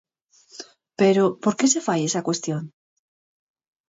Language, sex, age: Galician, female, 40-49